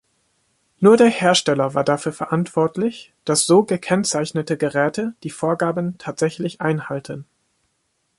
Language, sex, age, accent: German, male, 19-29, Deutschland Deutsch